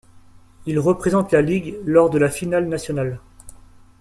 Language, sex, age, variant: French, male, 19-29, Français de métropole